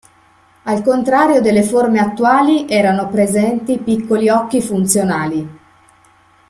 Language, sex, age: Italian, female, 50-59